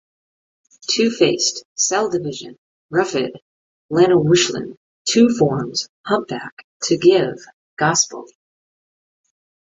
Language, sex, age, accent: English, female, 50-59, United States English